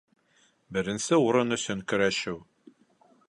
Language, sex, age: Bashkir, male, 40-49